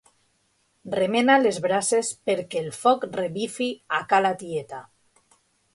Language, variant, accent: Catalan, Alacantí, valencià